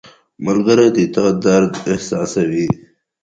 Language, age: Pashto, 19-29